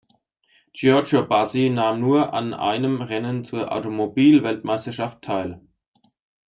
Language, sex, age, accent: German, male, 30-39, Deutschland Deutsch